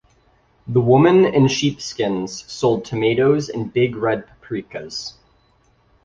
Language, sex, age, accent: English, male, 19-29, United States English